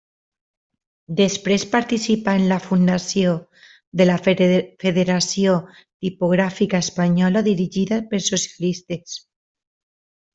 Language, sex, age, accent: Catalan, female, 30-39, valencià